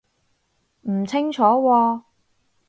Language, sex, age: Cantonese, female, 19-29